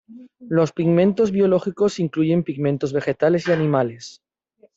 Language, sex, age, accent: Spanish, male, 30-39, España: Norte peninsular (Asturias, Castilla y León, Cantabria, País Vasco, Navarra, Aragón, La Rioja, Guadalajara, Cuenca)